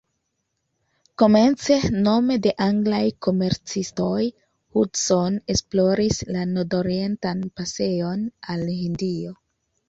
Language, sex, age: Esperanto, female, 19-29